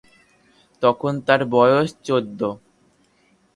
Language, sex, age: Bengali, male, under 19